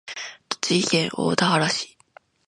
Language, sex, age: Japanese, female, 19-29